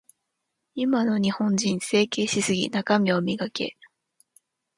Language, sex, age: Japanese, female, 19-29